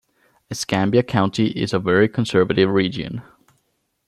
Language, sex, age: English, male, 19-29